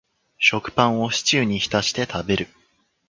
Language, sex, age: Japanese, male, under 19